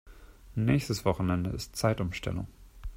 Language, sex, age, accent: German, male, 19-29, Deutschland Deutsch